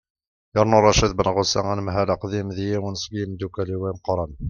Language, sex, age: Kabyle, male, 50-59